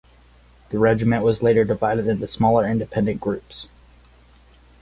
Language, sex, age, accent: English, male, 30-39, United States English